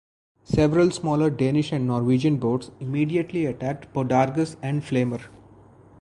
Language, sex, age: English, male, 40-49